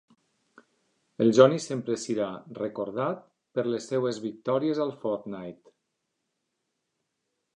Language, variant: Catalan, Nord-Occidental